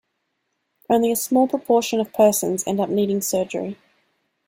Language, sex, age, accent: English, female, 19-29, Australian English